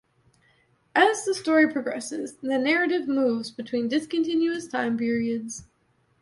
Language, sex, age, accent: English, female, 19-29, United States English